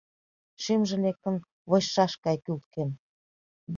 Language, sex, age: Mari, female, 30-39